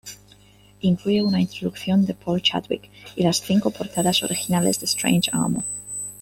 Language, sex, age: Spanish, female, 30-39